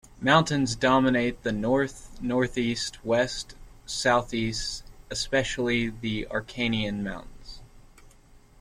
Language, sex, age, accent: English, male, 19-29, United States English